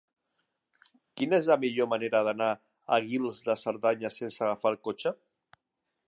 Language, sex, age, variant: Catalan, male, 40-49, Central